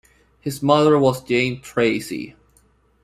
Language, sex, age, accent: English, male, 19-29, United States English